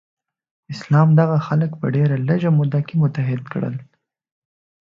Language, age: Pashto, 19-29